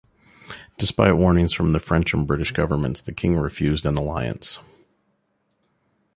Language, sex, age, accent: English, male, 40-49, United States English